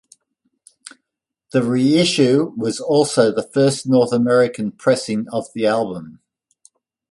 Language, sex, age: English, male, 60-69